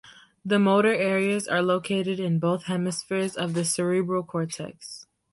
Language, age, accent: English, under 19, United States English